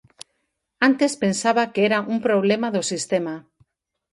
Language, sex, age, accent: Galician, female, 40-49, Normativo (estándar)